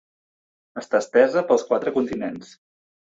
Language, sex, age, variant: Catalan, male, 30-39, Central